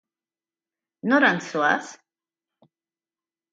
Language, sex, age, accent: Basque, female, 40-49, Mendebalekoa (Araba, Bizkaia, Gipuzkoako mendebaleko herri batzuk)